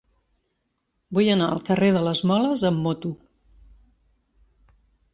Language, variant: Catalan, Central